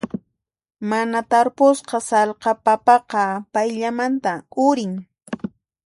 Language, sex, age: Puno Quechua, female, 30-39